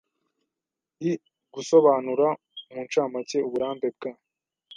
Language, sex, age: Kinyarwanda, male, 19-29